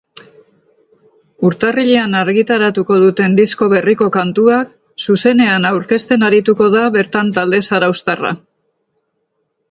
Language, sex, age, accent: Basque, female, 50-59, Mendebalekoa (Araba, Bizkaia, Gipuzkoako mendebaleko herri batzuk)